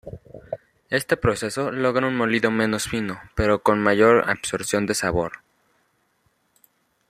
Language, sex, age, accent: Spanish, male, under 19, México